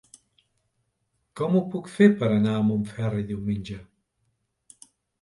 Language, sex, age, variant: Catalan, male, 60-69, Central